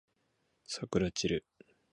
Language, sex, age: Japanese, male, 19-29